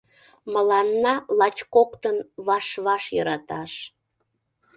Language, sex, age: Mari, female, 30-39